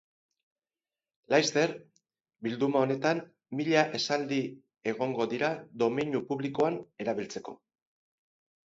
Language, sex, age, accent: Basque, male, 50-59, Erdialdekoa edo Nafarra (Gipuzkoa, Nafarroa)